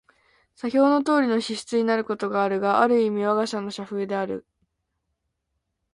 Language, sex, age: Japanese, female, 19-29